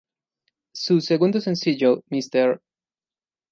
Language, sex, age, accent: Spanish, male, 19-29, Andino-Pacífico: Colombia, Perú, Ecuador, oeste de Bolivia y Venezuela andina